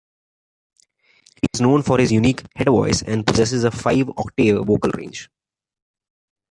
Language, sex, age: English, male, 30-39